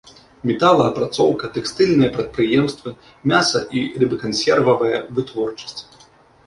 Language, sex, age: Belarusian, male, 19-29